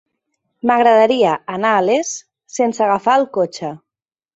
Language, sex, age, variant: Catalan, female, 30-39, Central